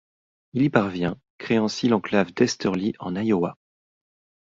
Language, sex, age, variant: French, male, 30-39, Français de métropole